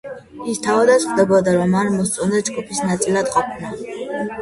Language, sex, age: Georgian, female, under 19